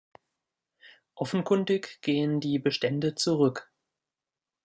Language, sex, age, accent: German, male, 30-39, Deutschland Deutsch